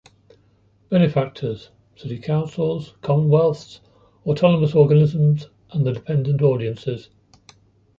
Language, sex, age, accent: English, male, 60-69, England English